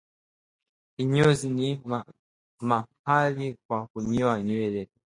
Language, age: Swahili, 19-29